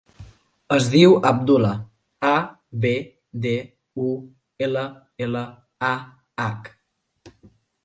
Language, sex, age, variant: Catalan, male, under 19, Central